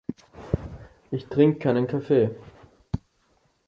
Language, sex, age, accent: German, male, 19-29, Österreichisches Deutsch